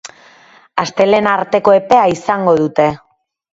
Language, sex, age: Basque, female, 30-39